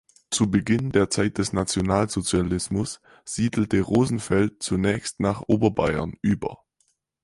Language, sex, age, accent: German, male, under 19, Deutschland Deutsch